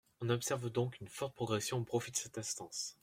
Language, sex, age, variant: French, male, under 19, Français de métropole